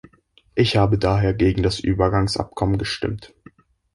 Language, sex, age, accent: German, male, under 19, Deutschland Deutsch